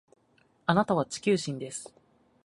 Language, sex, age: Japanese, male, 19-29